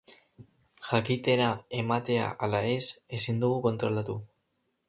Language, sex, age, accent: Basque, male, under 19, Mendebalekoa (Araba, Bizkaia, Gipuzkoako mendebaleko herri batzuk)